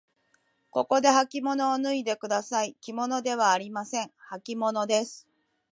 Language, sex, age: Japanese, female, 40-49